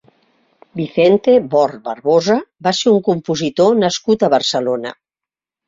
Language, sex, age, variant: Catalan, female, 60-69, Central